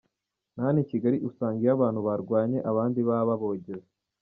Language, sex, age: Kinyarwanda, male, 19-29